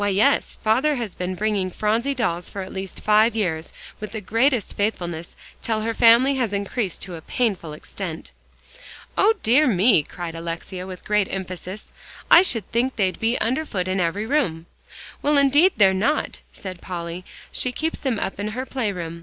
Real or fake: real